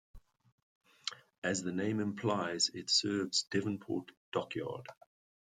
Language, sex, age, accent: English, male, 50-59, Southern African (South Africa, Zimbabwe, Namibia)